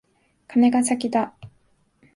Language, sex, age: Japanese, female, 19-29